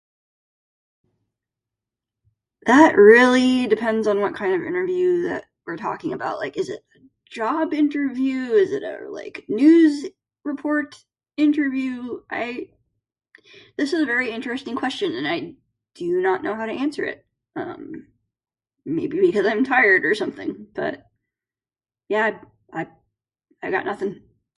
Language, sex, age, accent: English, female, 30-39, United States English